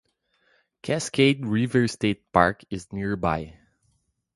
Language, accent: English, Brazilian